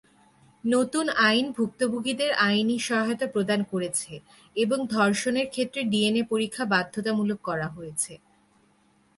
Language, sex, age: Bengali, female, 19-29